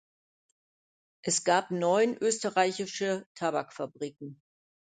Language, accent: German, Deutschland Deutsch